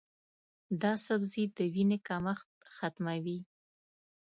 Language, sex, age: Pashto, female, 30-39